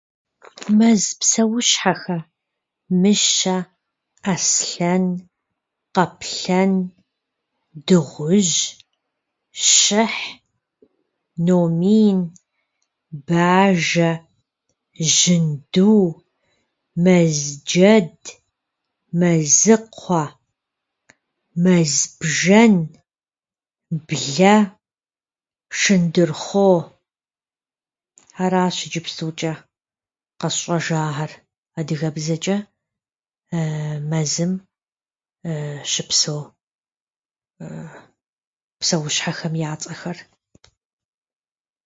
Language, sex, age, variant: Kabardian, female, 50-59, Адыгэбзэ (Къэбэрдей, Кирил, псоми зэдай)